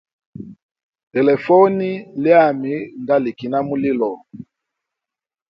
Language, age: Hemba, 40-49